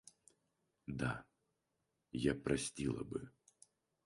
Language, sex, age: Russian, male, 19-29